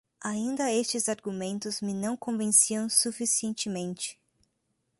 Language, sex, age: Portuguese, female, 30-39